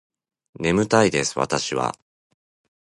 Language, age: Japanese, 19-29